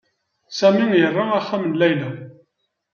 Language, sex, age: Kabyle, male, 30-39